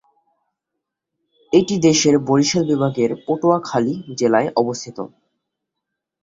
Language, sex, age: Bengali, male, under 19